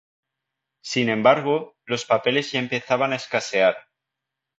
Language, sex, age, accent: Spanish, male, 19-29, España: Centro-Sur peninsular (Madrid, Toledo, Castilla-La Mancha)